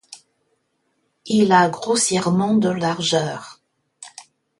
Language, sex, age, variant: French, female, 50-59, Français de métropole